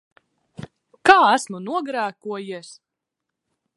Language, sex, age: Latvian, female, 19-29